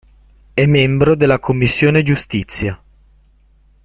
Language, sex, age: Italian, male, 19-29